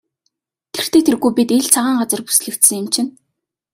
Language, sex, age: Mongolian, female, 19-29